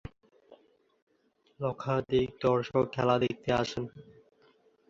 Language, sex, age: Bengali, male, under 19